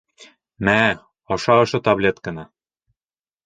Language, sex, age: Bashkir, male, under 19